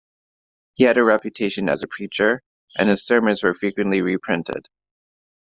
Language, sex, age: English, male, 19-29